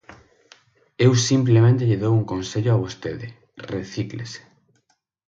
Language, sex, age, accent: Galician, male, 19-29, Central (gheada); Oriental (común en zona oriental); Normativo (estándar)